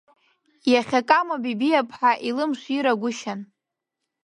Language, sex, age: Abkhazian, female, under 19